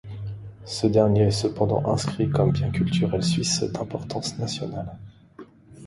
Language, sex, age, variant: French, male, 30-39, Français de métropole